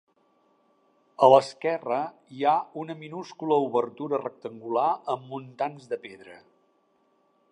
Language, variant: Catalan, Central